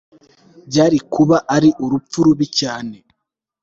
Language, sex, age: Kinyarwanda, male, 19-29